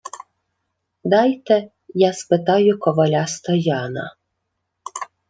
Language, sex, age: Ukrainian, female, 30-39